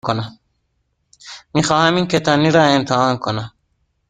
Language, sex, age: Persian, male, 19-29